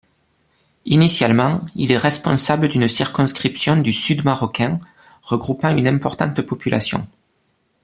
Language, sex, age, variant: French, male, 30-39, Français de métropole